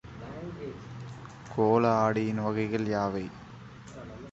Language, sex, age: Tamil, male, 19-29